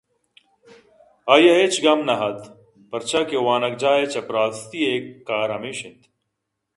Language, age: Eastern Balochi, 30-39